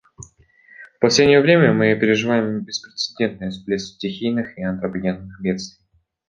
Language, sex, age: Russian, male, 19-29